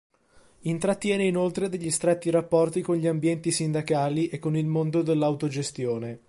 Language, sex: Italian, male